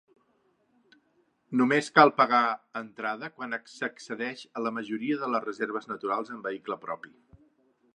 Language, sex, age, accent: Catalan, male, 60-69, Neutre